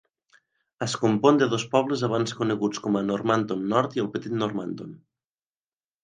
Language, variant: Catalan, Nord-Occidental